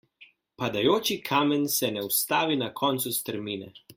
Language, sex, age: Slovenian, male, 19-29